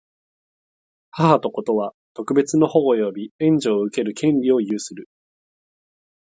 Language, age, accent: Japanese, 19-29, 関西弁